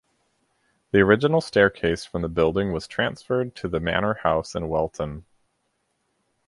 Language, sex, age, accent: English, male, 30-39, United States English